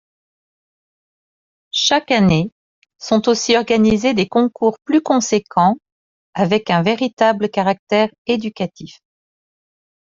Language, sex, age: French, female, 40-49